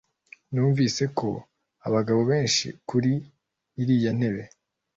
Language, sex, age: Kinyarwanda, male, 19-29